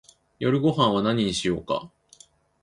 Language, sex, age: Japanese, male, 19-29